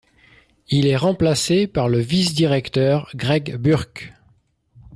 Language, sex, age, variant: French, male, 50-59, Français de métropole